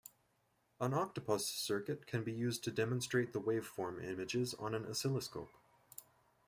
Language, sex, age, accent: English, male, 30-39, Canadian English